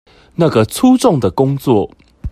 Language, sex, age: Chinese, male, 19-29